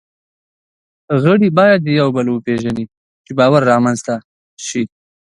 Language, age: Pashto, 30-39